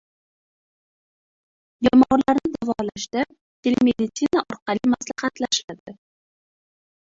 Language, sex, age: Uzbek, female, 19-29